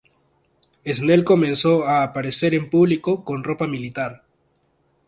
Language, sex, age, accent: Spanish, male, 19-29, Andino-Pacífico: Colombia, Perú, Ecuador, oeste de Bolivia y Venezuela andina